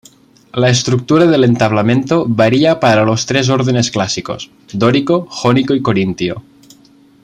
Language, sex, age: Spanish, male, 19-29